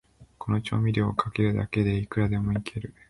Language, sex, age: Japanese, male, 19-29